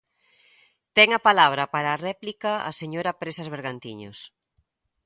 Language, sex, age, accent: Galician, female, 40-49, Atlántico (seseo e gheada)